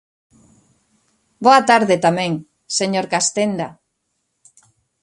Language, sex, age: Galician, male, 50-59